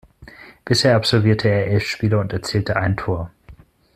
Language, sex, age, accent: German, male, 30-39, Deutschland Deutsch